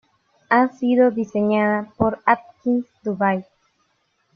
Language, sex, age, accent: Spanish, female, 30-39, América central